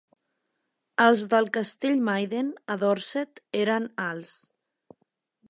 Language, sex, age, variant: Catalan, female, 30-39, Central